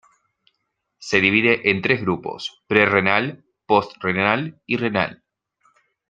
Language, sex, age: Spanish, male, 19-29